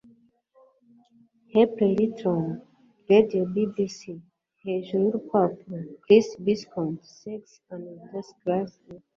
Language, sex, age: Kinyarwanda, female, 19-29